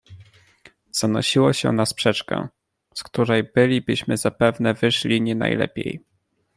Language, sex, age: Polish, male, 19-29